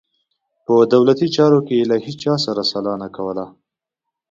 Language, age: Pashto, 30-39